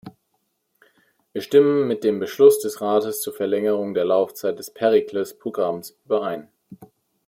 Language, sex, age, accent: German, male, 30-39, Deutschland Deutsch